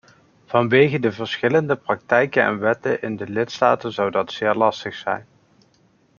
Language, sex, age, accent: Dutch, male, 30-39, Nederlands Nederlands